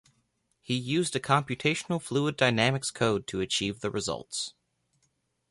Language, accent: English, United States English